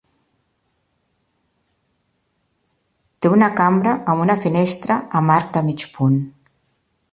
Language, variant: Catalan, Central